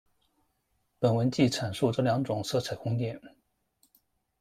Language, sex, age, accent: Chinese, male, 19-29, 出生地：江苏省